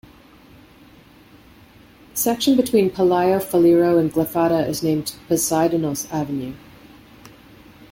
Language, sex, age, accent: English, female, 50-59, Canadian English